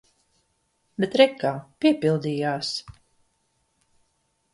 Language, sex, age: Latvian, female, 60-69